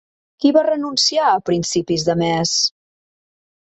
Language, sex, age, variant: Catalan, female, 40-49, Central